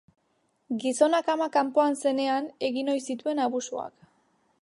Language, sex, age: Basque, female, 19-29